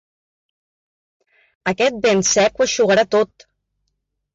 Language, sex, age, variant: Catalan, female, 40-49, Central